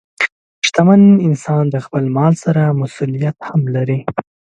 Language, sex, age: Pashto, male, 19-29